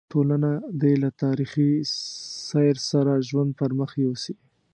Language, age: Pashto, 30-39